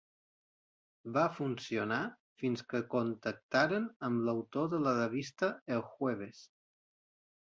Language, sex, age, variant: Catalan, male, 40-49, Balear